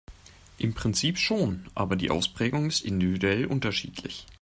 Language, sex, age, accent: German, male, 19-29, Deutschland Deutsch